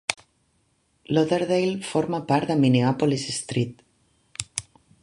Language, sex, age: Catalan, female, 50-59